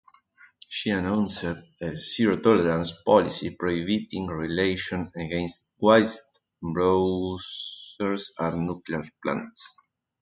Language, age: English, 30-39